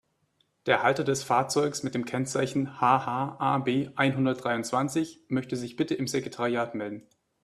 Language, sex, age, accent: German, male, 19-29, Deutschland Deutsch